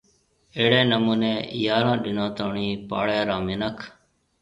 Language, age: Marwari (Pakistan), 30-39